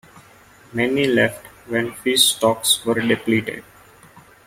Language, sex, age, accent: English, male, 19-29, India and South Asia (India, Pakistan, Sri Lanka)